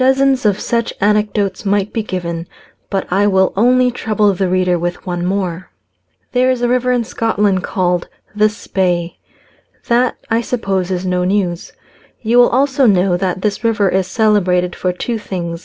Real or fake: real